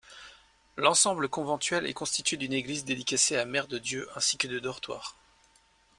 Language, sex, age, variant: French, male, 30-39, Français de métropole